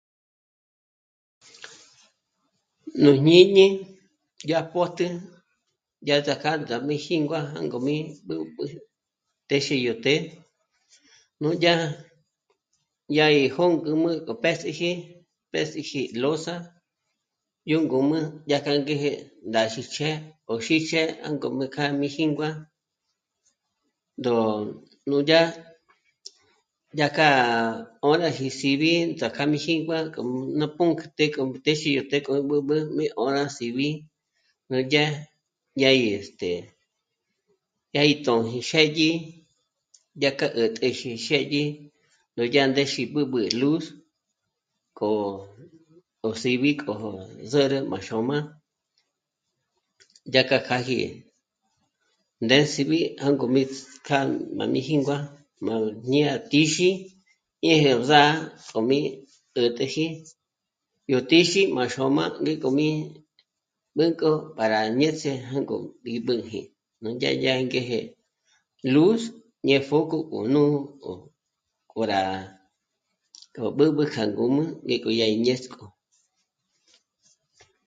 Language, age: Michoacán Mazahua, 19-29